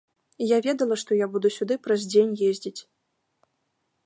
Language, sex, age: Belarusian, female, 19-29